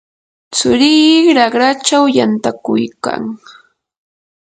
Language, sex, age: Yanahuanca Pasco Quechua, female, 30-39